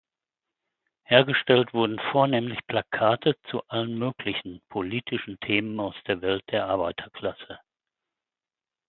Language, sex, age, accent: German, male, 60-69, Deutschland Deutsch